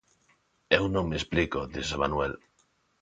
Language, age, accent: Galician, 40-49, Neofalante